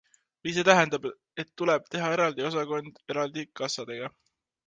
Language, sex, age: Estonian, male, 19-29